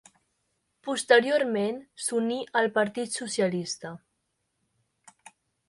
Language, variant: Catalan, Central